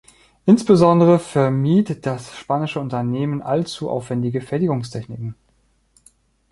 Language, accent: German, Deutschland Deutsch